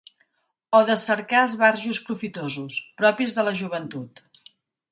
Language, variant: Catalan, Central